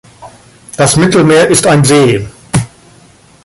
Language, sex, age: German, male, 50-59